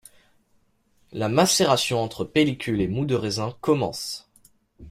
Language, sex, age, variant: French, male, under 19, Français de métropole